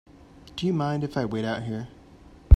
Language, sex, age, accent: English, male, 30-39, United States English